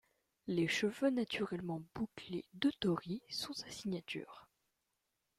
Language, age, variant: French, under 19, Français de métropole